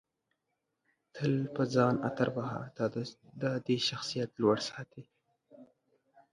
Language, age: Pashto, under 19